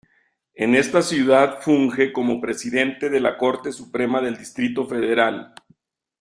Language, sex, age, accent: Spanish, male, 50-59, México